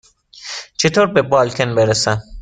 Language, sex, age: Persian, male, 19-29